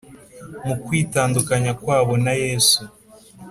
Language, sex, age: Kinyarwanda, male, 19-29